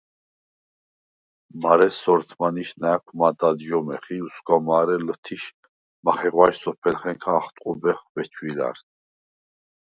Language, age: Svan, 30-39